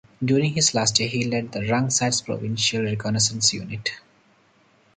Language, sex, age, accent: English, male, 30-39, India and South Asia (India, Pakistan, Sri Lanka); Singaporean English